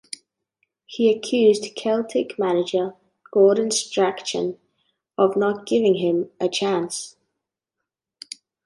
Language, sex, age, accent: English, female, under 19, Australian English